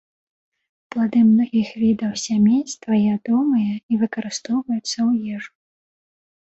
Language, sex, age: Belarusian, female, 19-29